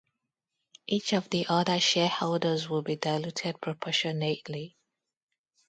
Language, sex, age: English, female, 19-29